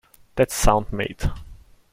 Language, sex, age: English, male, 30-39